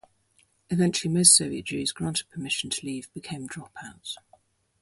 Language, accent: English, England English